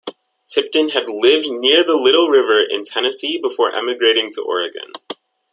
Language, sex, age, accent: English, male, under 19, United States English